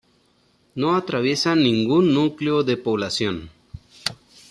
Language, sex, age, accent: Spanish, male, 19-29, México